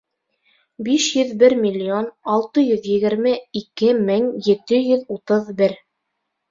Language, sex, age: Bashkir, female, 30-39